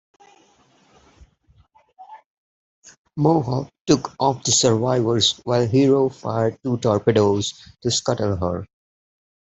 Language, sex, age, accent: English, male, under 19, India and South Asia (India, Pakistan, Sri Lanka)